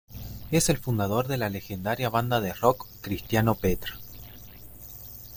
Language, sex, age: Spanish, male, 30-39